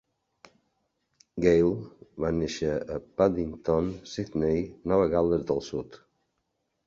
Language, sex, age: Catalan, male, 60-69